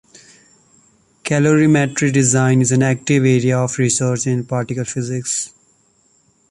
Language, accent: English, India and South Asia (India, Pakistan, Sri Lanka)